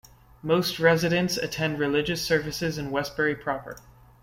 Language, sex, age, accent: English, male, 19-29, United States English